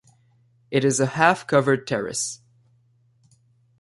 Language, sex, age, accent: English, male, 19-29, Canadian English